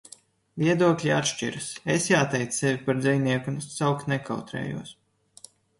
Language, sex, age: Latvian, male, 19-29